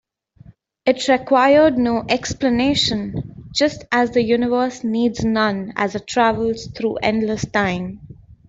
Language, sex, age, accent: English, female, 19-29, India and South Asia (India, Pakistan, Sri Lanka)